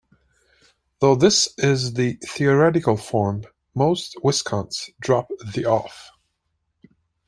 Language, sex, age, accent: English, male, 40-49, United States English